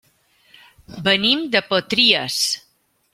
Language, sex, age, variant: Catalan, female, 40-49, Central